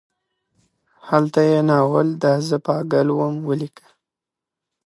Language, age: Pashto, 19-29